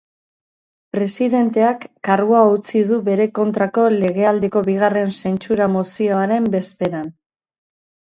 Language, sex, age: Basque, female, 50-59